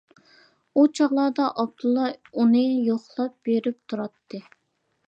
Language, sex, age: Uyghur, female, 19-29